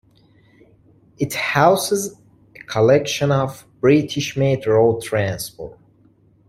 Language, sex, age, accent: English, male, 19-29, United States English